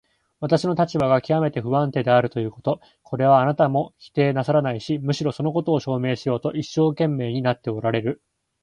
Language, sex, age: Japanese, male, 19-29